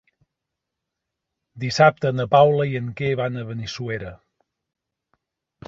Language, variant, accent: Catalan, Central, Empordanès